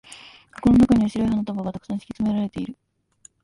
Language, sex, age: Japanese, female, 19-29